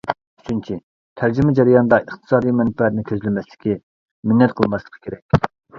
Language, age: Uyghur, 30-39